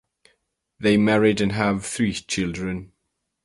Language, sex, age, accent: English, male, under 19, England English